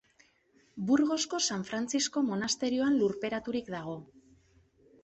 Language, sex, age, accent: Basque, female, 19-29, Mendebalekoa (Araba, Bizkaia, Gipuzkoako mendebaleko herri batzuk)